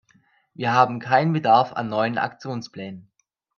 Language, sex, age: German, male, 19-29